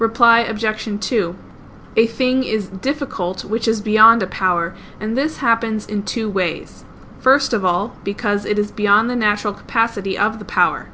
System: none